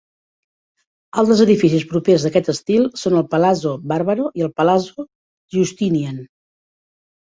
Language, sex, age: Catalan, female, 50-59